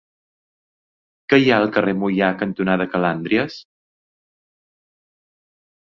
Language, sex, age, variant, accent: Catalan, male, 40-49, Balear, menorquí